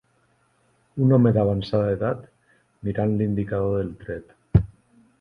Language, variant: Catalan, Central